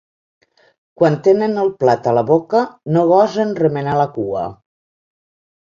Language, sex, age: Catalan, female, 60-69